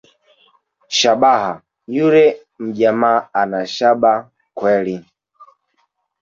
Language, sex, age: Swahili, male, 19-29